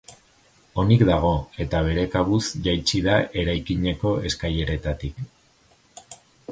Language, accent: Basque, Erdialdekoa edo Nafarra (Gipuzkoa, Nafarroa)